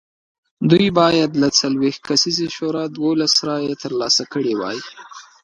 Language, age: Pashto, 19-29